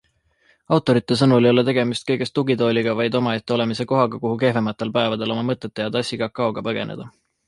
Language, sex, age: Estonian, male, 19-29